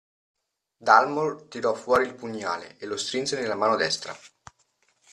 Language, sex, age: Italian, male, 40-49